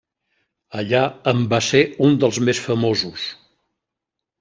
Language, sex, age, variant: Catalan, male, 70-79, Central